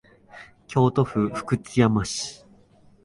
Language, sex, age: Japanese, male, 19-29